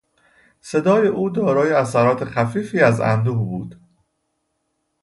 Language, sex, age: Persian, male, 30-39